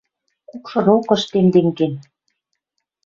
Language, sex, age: Western Mari, female, 50-59